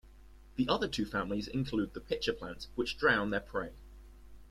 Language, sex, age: English, male, under 19